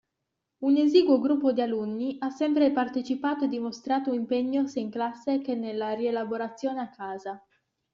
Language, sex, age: Italian, female, 19-29